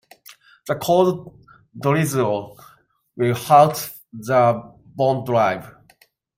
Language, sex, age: English, male, 40-49